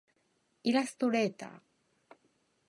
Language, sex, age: Japanese, female, 50-59